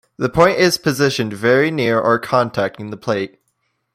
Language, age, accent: English, under 19, Canadian English